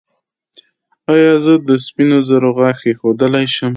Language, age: Pashto, 19-29